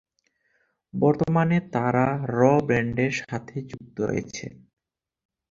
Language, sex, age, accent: Bengali, male, 19-29, Native